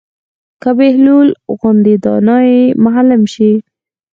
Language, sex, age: Pashto, female, 19-29